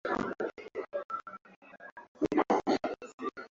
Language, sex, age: Swahili, male, 19-29